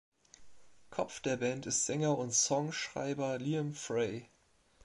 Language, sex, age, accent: German, male, 40-49, Deutschland Deutsch